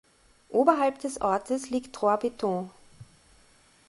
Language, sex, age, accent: German, female, 30-39, Österreichisches Deutsch